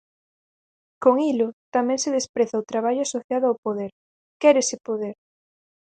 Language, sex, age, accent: Galician, female, 19-29, Central (gheada)